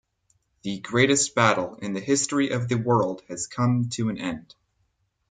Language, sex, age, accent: English, male, 19-29, United States English